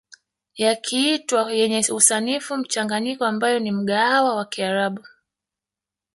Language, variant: Swahili, Kiswahili cha Bara ya Tanzania